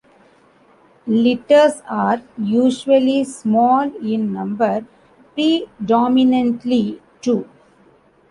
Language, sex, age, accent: English, female, 40-49, India and South Asia (India, Pakistan, Sri Lanka)